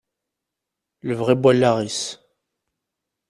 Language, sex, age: Kabyle, male, 30-39